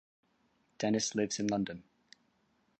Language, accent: English, Scottish English